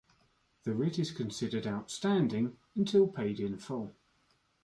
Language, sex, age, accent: English, male, 30-39, England English